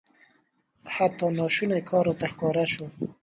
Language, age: Pashto, 19-29